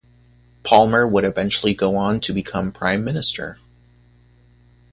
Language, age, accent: English, 30-39, United States English